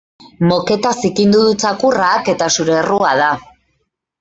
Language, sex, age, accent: Basque, female, 30-39, Mendebalekoa (Araba, Bizkaia, Gipuzkoako mendebaleko herri batzuk)